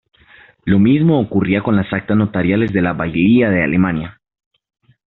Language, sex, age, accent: Spanish, male, 19-29, Andino-Pacífico: Colombia, Perú, Ecuador, oeste de Bolivia y Venezuela andina